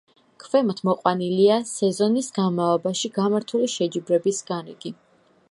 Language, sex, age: Georgian, female, 19-29